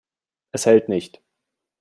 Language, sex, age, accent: German, male, 30-39, Deutschland Deutsch